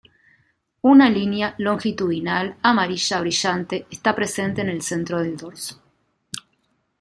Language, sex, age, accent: Spanish, female, 40-49, Rioplatense: Argentina, Uruguay, este de Bolivia, Paraguay